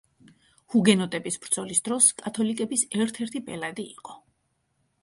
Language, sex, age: Georgian, female, 30-39